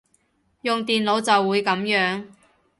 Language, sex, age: Cantonese, female, 30-39